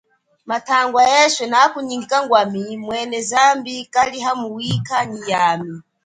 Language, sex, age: Chokwe, female, 30-39